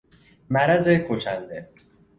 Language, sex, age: Persian, male, 19-29